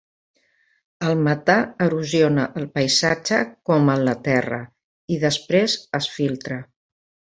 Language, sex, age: Catalan, female, 60-69